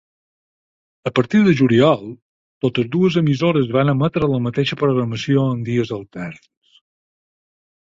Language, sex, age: Catalan, male, 50-59